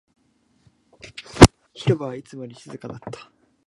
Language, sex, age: Japanese, male, 19-29